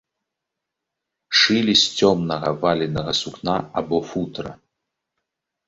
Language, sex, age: Belarusian, male, 30-39